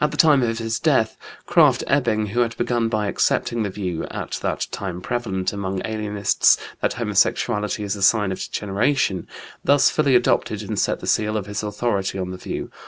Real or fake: real